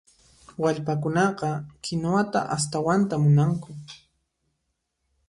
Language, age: Puno Quechua, 19-29